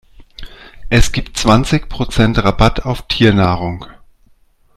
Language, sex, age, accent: German, male, 40-49, Deutschland Deutsch